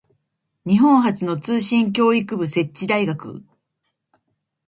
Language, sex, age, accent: Japanese, female, 50-59, 標準語; 東京